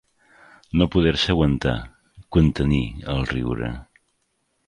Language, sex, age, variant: Catalan, male, 50-59, Central